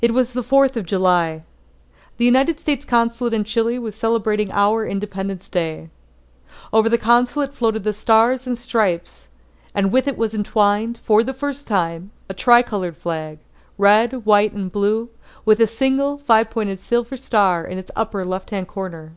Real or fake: real